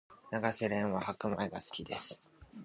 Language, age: Japanese, 19-29